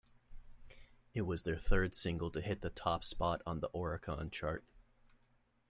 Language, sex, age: English, male, 19-29